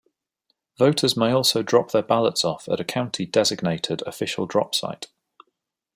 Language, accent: English, England English